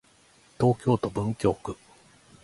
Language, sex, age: Japanese, male, 40-49